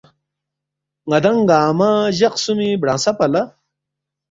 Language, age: Balti, 30-39